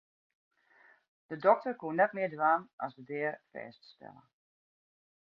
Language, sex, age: Western Frisian, female, 40-49